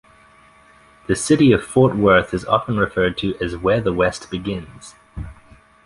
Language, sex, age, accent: English, male, 19-29, Australian English